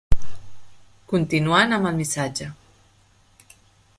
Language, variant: Catalan, Central